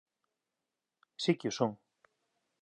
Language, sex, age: Galician, male, 30-39